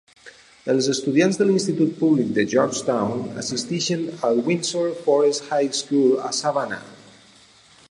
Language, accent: Catalan, valencià